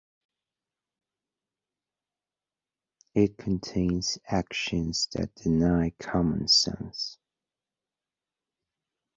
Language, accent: English, United States English